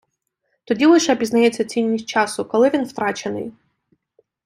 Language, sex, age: Ukrainian, female, 19-29